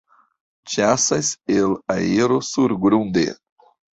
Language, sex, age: Esperanto, male, 50-59